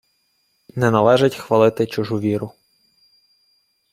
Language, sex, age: Ukrainian, male, 19-29